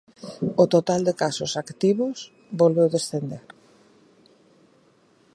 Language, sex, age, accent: Galician, female, 50-59, Central (gheada)